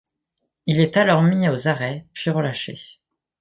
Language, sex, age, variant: French, male, under 19, Français de métropole